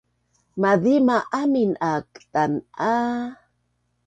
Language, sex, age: Bunun, female, 60-69